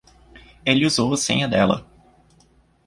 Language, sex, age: Portuguese, male, 19-29